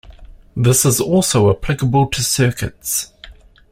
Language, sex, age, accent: English, male, 50-59, New Zealand English